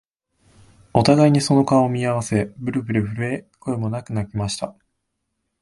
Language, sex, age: Japanese, male, 19-29